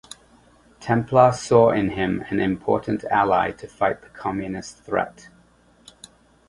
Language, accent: English, England English